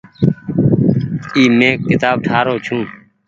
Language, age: Goaria, 30-39